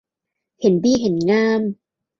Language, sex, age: Thai, female, 30-39